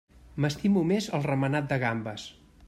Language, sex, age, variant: Catalan, male, 50-59, Central